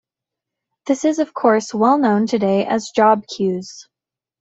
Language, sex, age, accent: English, female, 19-29, United States English